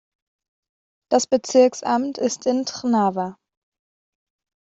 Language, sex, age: German, female, under 19